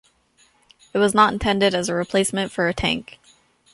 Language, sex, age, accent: English, female, 19-29, United States English